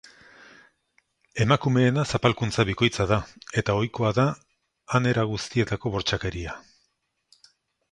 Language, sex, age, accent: Basque, male, 60-69, Erdialdekoa edo Nafarra (Gipuzkoa, Nafarroa)